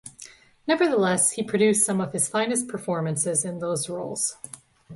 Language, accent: English, Canadian English